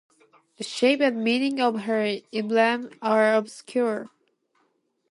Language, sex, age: English, female, under 19